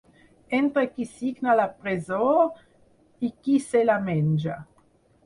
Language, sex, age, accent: Catalan, female, 50-59, aprenent (recent, des d'altres llengües)